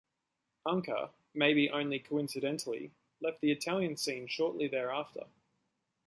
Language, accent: English, Australian English